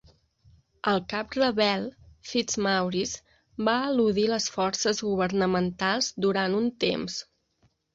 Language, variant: Catalan, Central